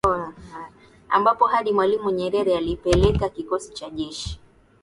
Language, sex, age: Swahili, female, 19-29